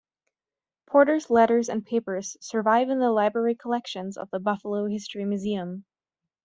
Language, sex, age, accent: English, female, 19-29, United States English